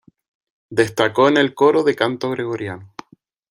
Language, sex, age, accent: Spanish, male, 30-39, España: Islas Canarias